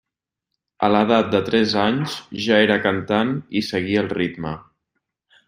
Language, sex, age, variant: Catalan, male, 19-29, Central